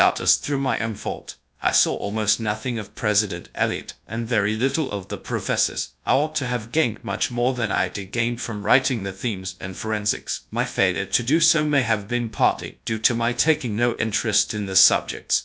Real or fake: fake